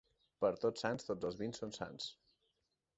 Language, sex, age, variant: Catalan, male, 30-39, Central